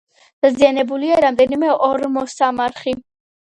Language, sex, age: Georgian, female, under 19